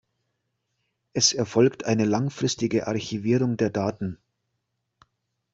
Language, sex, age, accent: German, male, 40-49, Deutschland Deutsch